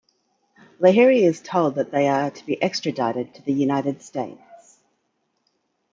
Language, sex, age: English, female, 40-49